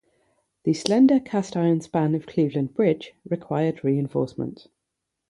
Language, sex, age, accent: English, female, 30-39, England English; yorkshire